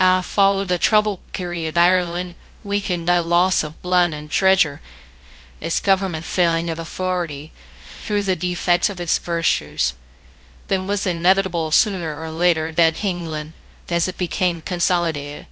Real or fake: fake